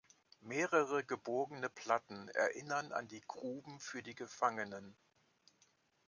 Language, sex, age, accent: German, male, 60-69, Deutschland Deutsch